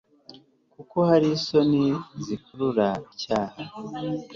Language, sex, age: Kinyarwanda, male, 40-49